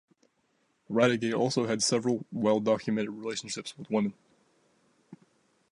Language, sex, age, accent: English, male, 19-29, United States English